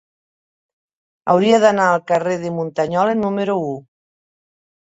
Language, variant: Catalan, Nord-Occidental